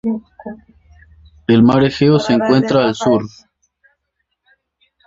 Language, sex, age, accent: Spanish, male, 30-39, México